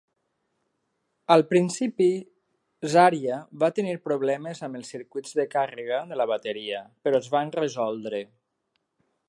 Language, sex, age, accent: Catalan, male, 40-49, valencià